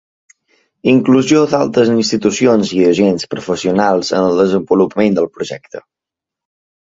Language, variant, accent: Catalan, Balear, mallorquí